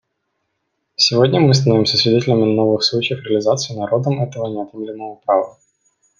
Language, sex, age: Russian, male, 19-29